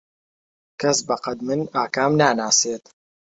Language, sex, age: Central Kurdish, male, 19-29